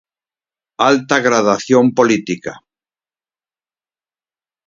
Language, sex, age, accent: Galician, male, 50-59, Normativo (estándar)